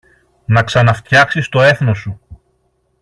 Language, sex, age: Greek, male, 40-49